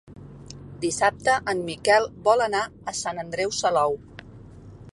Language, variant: Catalan, Central